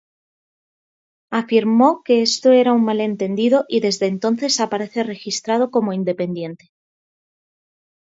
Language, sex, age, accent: Spanish, female, 30-39, España: Norte peninsular (Asturias, Castilla y León, Cantabria, País Vasco, Navarra, Aragón, La Rioja, Guadalajara, Cuenca)